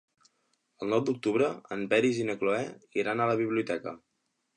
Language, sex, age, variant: Catalan, male, 19-29, Central